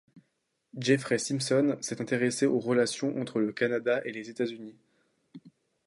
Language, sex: French, male